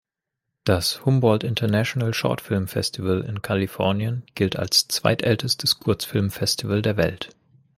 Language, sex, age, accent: German, male, 19-29, Deutschland Deutsch